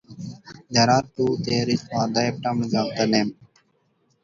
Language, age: English, 19-29